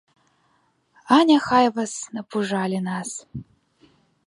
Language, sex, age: Belarusian, female, under 19